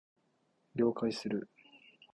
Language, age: Japanese, under 19